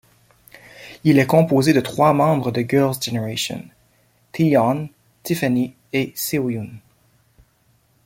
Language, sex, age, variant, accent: French, male, 40-49, Français d'Amérique du Nord, Français du Canada